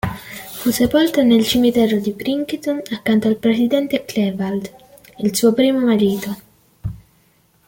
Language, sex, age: Italian, male, 30-39